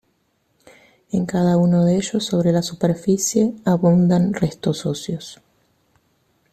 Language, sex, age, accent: Spanish, female, 40-49, Rioplatense: Argentina, Uruguay, este de Bolivia, Paraguay